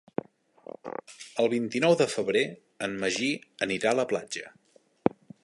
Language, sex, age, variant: Catalan, male, 30-39, Central